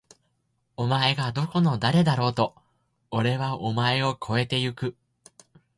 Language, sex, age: Japanese, male, 19-29